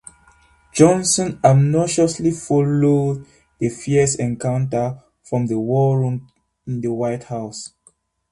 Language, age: English, 19-29